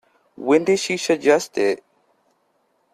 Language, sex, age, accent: English, male, 19-29, United States English